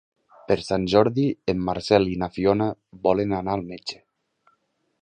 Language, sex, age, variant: Catalan, male, 19-29, Nord-Occidental